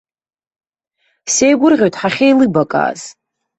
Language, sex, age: Abkhazian, female, 30-39